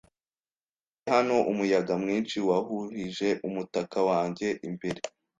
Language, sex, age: Kinyarwanda, male, under 19